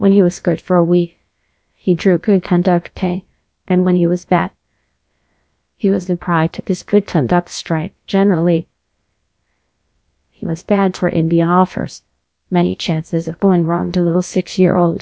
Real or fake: fake